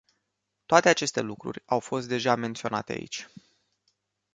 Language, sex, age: Romanian, male, 19-29